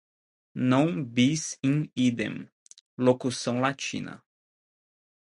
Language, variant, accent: Portuguese, Portuguese (Brasil), Gaucho